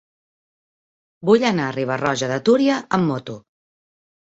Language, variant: Catalan, Central